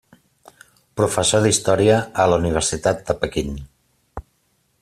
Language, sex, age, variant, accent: Catalan, male, 50-59, Central, central